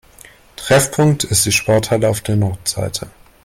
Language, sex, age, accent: German, male, under 19, Deutschland Deutsch